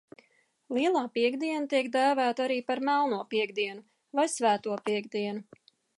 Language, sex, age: Latvian, female, 40-49